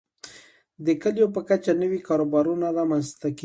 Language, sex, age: Pashto, female, 30-39